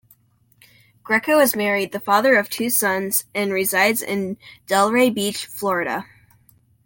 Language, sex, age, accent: English, male, under 19, United States English